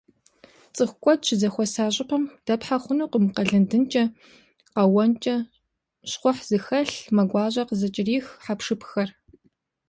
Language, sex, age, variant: Kabardian, female, 30-39, Адыгэбзэ (Къэбэрдей, Кирил, псоми зэдай)